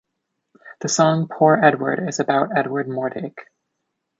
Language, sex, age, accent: English, female, 19-29, United States English